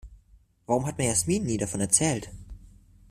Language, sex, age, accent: German, male, under 19, Deutschland Deutsch